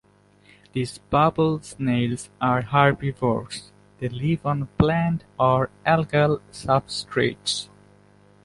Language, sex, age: English, male, 19-29